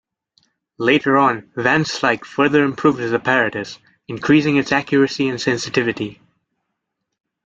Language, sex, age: English, male, under 19